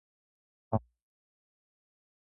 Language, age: Japanese, 19-29